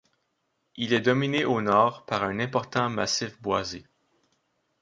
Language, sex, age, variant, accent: French, male, 30-39, Français d'Amérique du Nord, Français du Canada